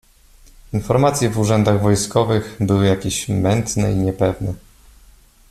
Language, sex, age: Polish, male, 30-39